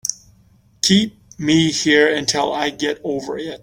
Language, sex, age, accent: English, male, 50-59, United States English